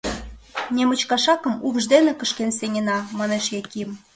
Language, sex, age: Mari, female, 19-29